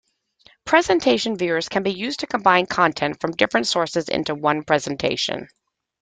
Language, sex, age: English, female, 40-49